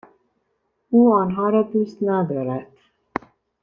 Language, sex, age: Persian, female, 50-59